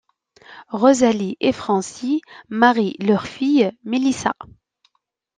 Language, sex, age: French, female, 30-39